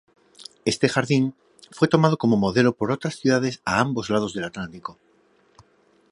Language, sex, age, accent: Spanish, male, 40-49, España: Norte peninsular (Asturias, Castilla y León, Cantabria, País Vasco, Navarra, Aragón, La Rioja, Guadalajara, Cuenca)